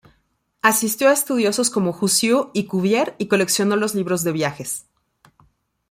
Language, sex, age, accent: Spanish, female, 40-49, México